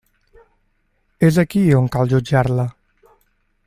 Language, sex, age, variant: Catalan, male, 19-29, Central